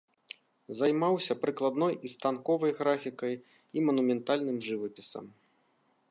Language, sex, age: Belarusian, male, 40-49